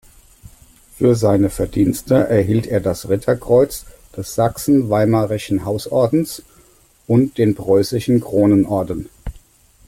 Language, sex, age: German, male, 40-49